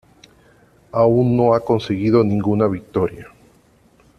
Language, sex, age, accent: Spanish, male, 30-39, Caribe: Cuba, Venezuela, Puerto Rico, República Dominicana, Panamá, Colombia caribeña, México caribeño, Costa del golfo de México